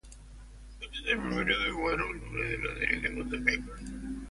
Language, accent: Spanish, Chileno: Chile, Cuyo